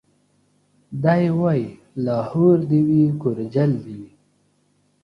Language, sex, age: Pashto, male, 19-29